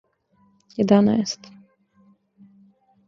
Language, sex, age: Serbian, female, 19-29